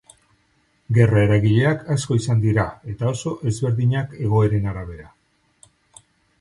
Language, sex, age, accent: Basque, male, 50-59, Mendebalekoa (Araba, Bizkaia, Gipuzkoako mendebaleko herri batzuk)